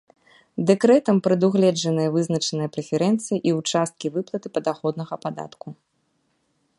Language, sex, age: Belarusian, female, 40-49